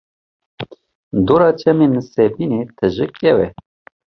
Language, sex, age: Kurdish, male, 40-49